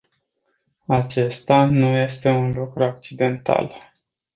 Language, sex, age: Romanian, male, 40-49